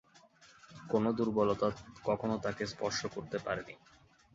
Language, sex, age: Bengali, male, 19-29